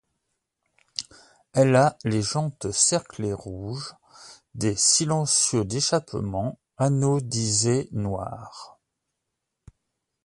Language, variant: French, Français de métropole